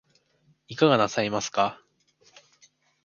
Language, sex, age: Japanese, male, 19-29